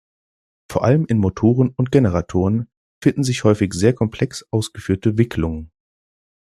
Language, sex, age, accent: German, male, 19-29, Deutschland Deutsch